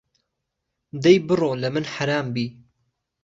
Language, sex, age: Central Kurdish, male, 19-29